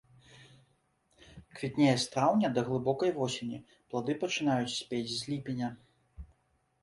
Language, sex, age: Belarusian, male, 30-39